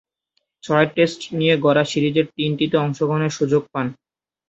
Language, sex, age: Bengali, male, 19-29